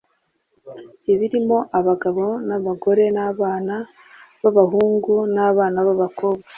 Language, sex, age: Kinyarwanda, female, 30-39